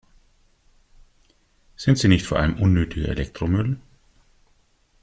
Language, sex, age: German, male, 30-39